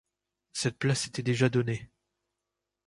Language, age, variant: French, 40-49, Français de métropole